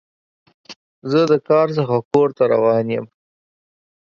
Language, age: Pashto, 19-29